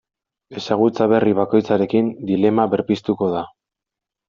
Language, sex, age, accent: Basque, male, 19-29, Erdialdekoa edo Nafarra (Gipuzkoa, Nafarroa)